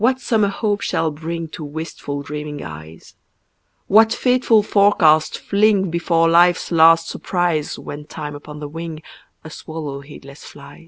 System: none